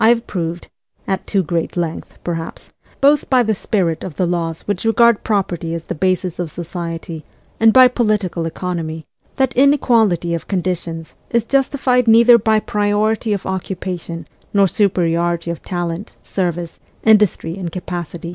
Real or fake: real